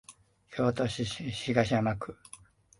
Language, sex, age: Japanese, male, 30-39